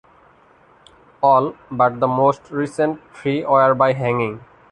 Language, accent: English, India and South Asia (India, Pakistan, Sri Lanka)